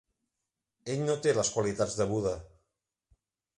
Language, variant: Catalan, Central